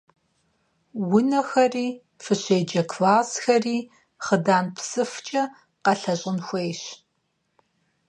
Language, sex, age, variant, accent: Kabardian, female, 30-39, Адыгэбзэ (Къэбэрдей, Кирил, псоми зэдай), Джылэхъстэней (Gilahsteney)